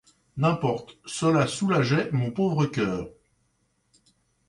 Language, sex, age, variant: French, male, 60-69, Français de métropole